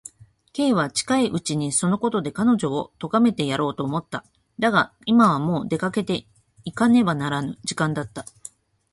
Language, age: Japanese, 40-49